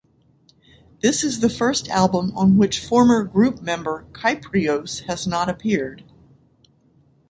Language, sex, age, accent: English, female, 60-69, United States English